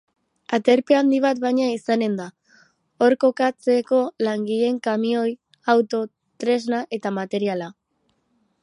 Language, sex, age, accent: Basque, female, under 19, Erdialdekoa edo Nafarra (Gipuzkoa, Nafarroa)